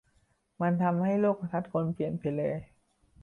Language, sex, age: Thai, male, 19-29